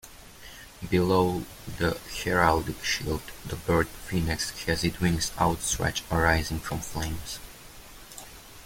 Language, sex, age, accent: English, male, 19-29, United States English